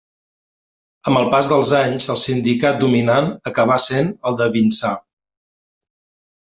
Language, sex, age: Catalan, male, 40-49